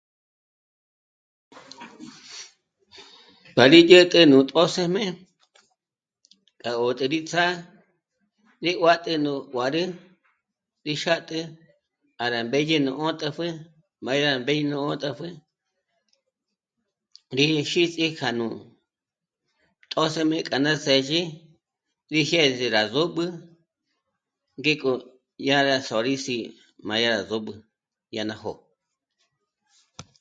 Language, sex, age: Michoacán Mazahua, female, 50-59